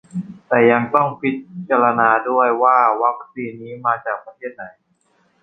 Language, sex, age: Thai, male, under 19